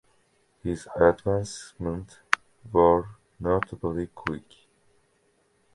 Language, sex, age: English, male, 19-29